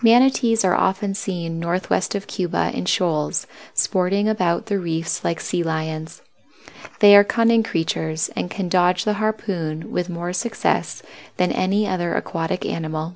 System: none